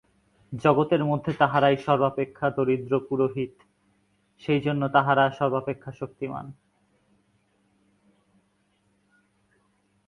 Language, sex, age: Bengali, male, 19-29